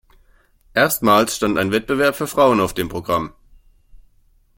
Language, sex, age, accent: German, male, 19-29, Deutschland Deutsch